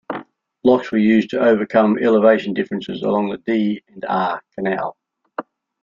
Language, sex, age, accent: English, male, 70-79, Australian English